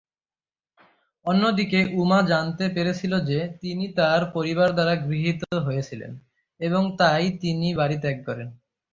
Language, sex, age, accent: Bengali, male, under 19, চলিত